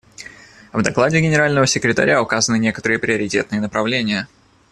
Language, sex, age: Russian, male, 19-29